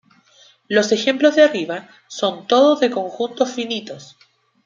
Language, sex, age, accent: Spanish, female, 19-29, Chileno: Chile, Cuyo